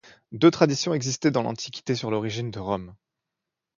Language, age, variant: French, 19-29, Français de métropole